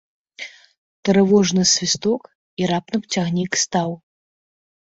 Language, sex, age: Belarusian, female, 30-39